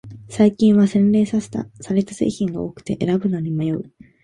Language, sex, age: Japanese, female, 19-29